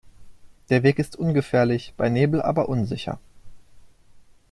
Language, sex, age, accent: German, male, 19-29, Deutschland Deutsch